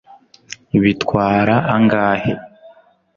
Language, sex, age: Kinyarwanda, male, 19-29